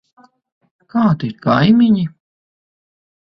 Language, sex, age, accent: Latvian, female, 50-59, Vidzemes